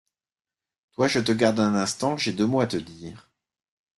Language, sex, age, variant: French, male, 50-59, Français de métropole